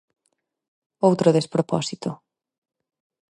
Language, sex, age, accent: Galician, female, 30-39, Normativo (estándar)